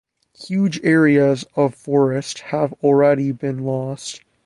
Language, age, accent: English, 19-29, United States English